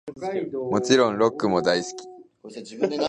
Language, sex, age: Japanese, male, under 19